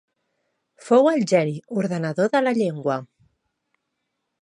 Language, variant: Catalan, Central